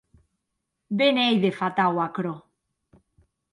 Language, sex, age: Occitan, female, 40-49